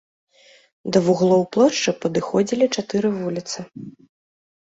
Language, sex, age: Belarusian, female, 19-29